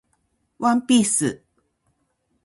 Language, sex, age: Japanese, female, 50-59